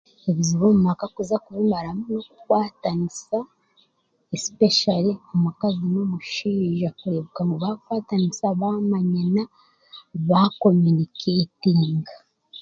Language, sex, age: Chiga, male, 30-39